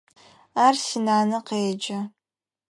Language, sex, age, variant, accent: Adyghe, female, under 19, Адыгабзэ (Кирил, пстэумэ зэдыряе), Бжъэдыгъу (Bjeduğ)